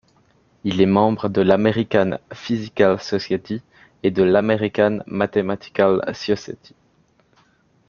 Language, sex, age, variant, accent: French, male, under 19, Français d'Europe, Français de Suisse